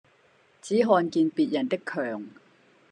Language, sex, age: Cantonese, female, 60-69